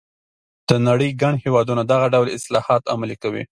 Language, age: Pashto, 19-29